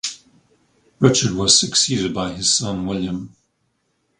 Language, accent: English, England English